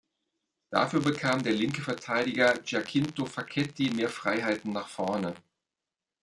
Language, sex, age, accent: German, male, 40-49, Deutschland Deutsch